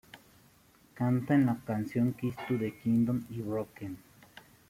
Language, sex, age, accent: Spanish, male, 19-29, México